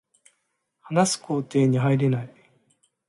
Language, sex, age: Japanese, male, 40-49